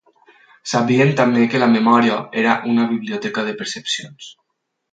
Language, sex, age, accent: Catalan, male, 19-29, valencià